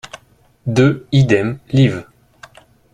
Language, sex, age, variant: French, male, 30-39, Français de métropole